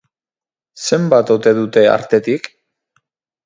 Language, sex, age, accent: Basque, male, 30-39, Erdialdekoa edo Nafarra (Gipuzkoa, Nafarroa)